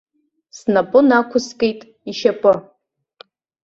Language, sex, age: Abkhazian, female, 40-49